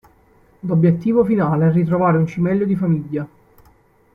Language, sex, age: Italian, male, 19-29